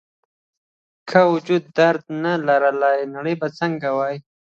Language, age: Pashto, under 19